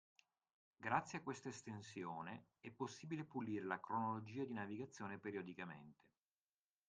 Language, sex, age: Italian, male, 50-59